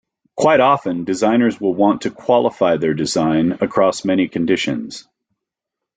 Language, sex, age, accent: English, male, 50-59, United States English